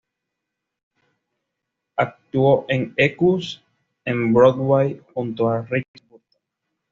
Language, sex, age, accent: Spanish, male, 19-29, Caribe: Cuba, Venezuela, Puerto Rico, República Dominicana, Panamá, Colombia caribeña, México caribeño, Costa del golfo de México